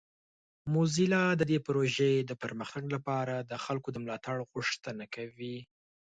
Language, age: Pashto, 19-29